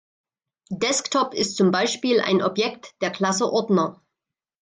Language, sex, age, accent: German, female, 40-49, Deutschland Deutsch